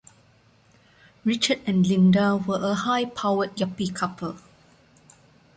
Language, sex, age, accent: English, female, 30-39, Malaysian English